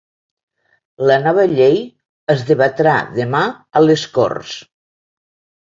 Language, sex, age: Catalan, female, 60-69